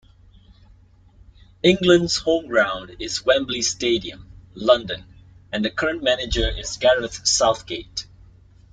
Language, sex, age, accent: English, male, 19-29, Singaporean English